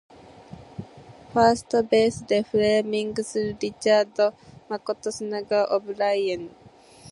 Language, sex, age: Japanese, female, 19-29